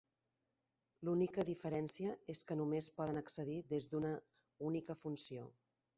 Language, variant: Catalan, Central